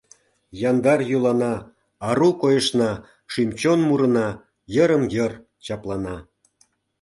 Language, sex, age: Mari, male, 50-59